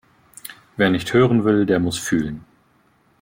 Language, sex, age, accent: German, male, 30-39, Deutschland Deutsch